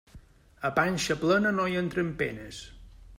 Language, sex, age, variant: Catalan, male, 40-49, Balear